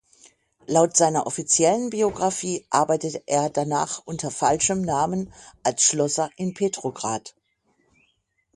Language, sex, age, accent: German, female, 50-59, Deutschland Deutsch